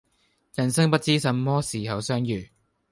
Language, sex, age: Cantonese, male, 19-29